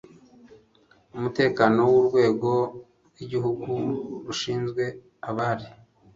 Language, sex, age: Kinyarwanda, male, 40-49